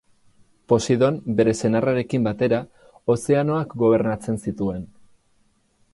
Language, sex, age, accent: Basque, male, 30-39, Erdialdekoa edo Nafarra (Gipuzkoa, Nafarroa)